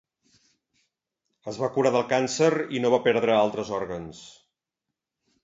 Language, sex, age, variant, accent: Catalan, male, 50-59, Central, central